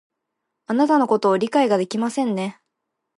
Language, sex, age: Japanese, female, under 19